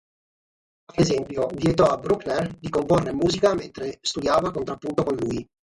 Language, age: Italian, 40-49